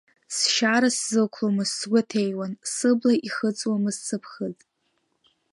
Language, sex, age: Abkhazian, female, under 19